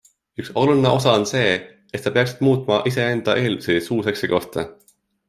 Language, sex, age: Estonian, male, 19-29